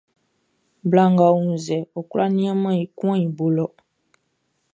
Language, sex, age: Baoulé, female, 19-29